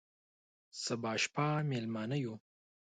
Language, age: Pashto, 19-29